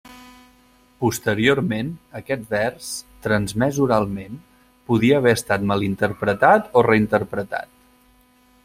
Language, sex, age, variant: Catalan, male, 40-49, Central